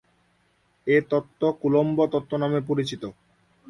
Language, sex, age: Bengali, male, 19-29